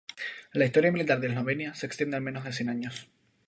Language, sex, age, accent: Spanish, male, 19-29, España: Islas Canarias